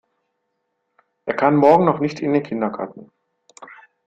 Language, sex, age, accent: German, male, 50-59, Deutschland Deutsch